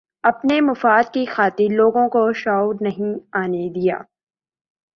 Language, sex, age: Urdu, male, 19-29